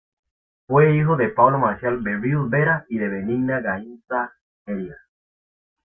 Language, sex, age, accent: Spanish, male, 19-29, América central